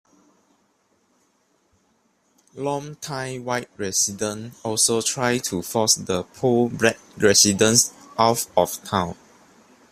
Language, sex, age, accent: English, male, 19-29, Malaysian English